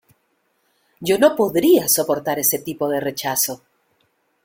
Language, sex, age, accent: Spanish, female, 40-49, América central